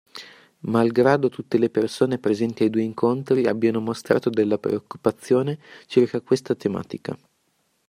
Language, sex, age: Italian, male, under 19